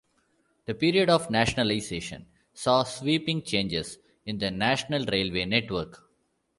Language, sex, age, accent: English, male, 40-49, India and South Asia (India, Pakistan, Sri Lanka)